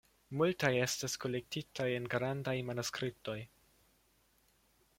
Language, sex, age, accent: Esperanto, male, 19-29, Internacia